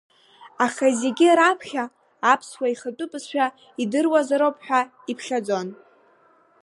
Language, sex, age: Abkhazian, female, under 19